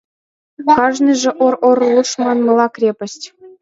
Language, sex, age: Mari, female, 19-29